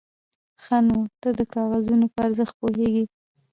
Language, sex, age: Pashto, female, 19-29